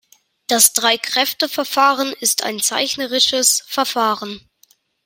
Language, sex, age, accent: German, male, under 19, Deutschland Deutsch